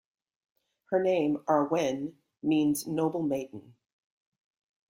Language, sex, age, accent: English, female, 40-49, United States English